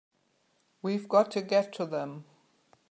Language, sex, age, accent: English, female, 50-59, England English